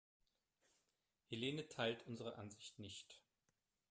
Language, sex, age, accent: German, male, 50-59, Deutschland Deutsch